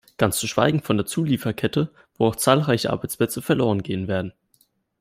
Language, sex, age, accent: German, male, 19-29, Deutschland Deutsch